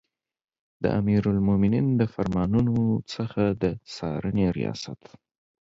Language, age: Pashto, 30-39